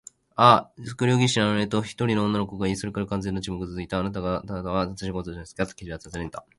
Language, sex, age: Japanese, male, 19-29